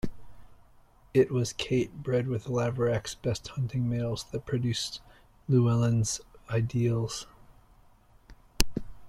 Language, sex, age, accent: English, male, 30-39, United States English